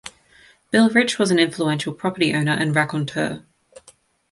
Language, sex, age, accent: English, female, 19-29, Australian English